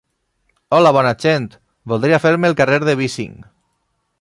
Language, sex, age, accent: Catalan, male, 30-39, valencià